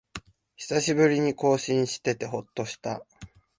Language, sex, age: Japanese, male, 19-29